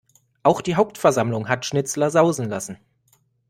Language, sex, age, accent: German, male, 19-29, Deutschland Deutsch